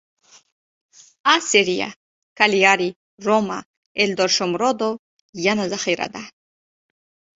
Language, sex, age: Uzbek, female, 30-39